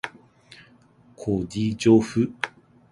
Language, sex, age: Japanese, male, 30-39